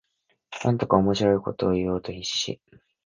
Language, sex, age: Japanese, male, 19-29